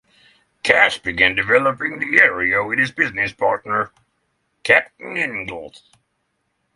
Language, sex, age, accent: English, male, 30-39, United States English